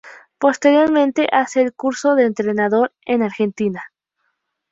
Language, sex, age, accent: Spanish, female, 19-29, México